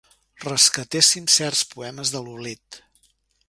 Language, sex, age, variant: Catalan, male, 60-69, Central